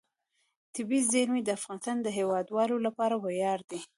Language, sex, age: Pashto, female, 19-29